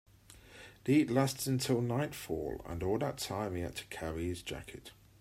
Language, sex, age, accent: English, male, 50-59, England English